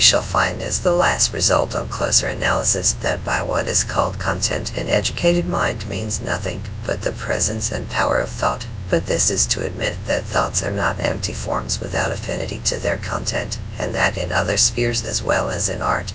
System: TTS, GradTTS